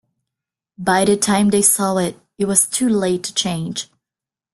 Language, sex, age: English, female, 19-29